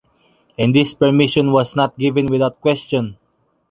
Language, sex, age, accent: English, male, 19-29, Filipino